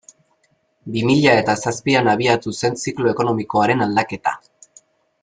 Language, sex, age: Basque, male, 19-29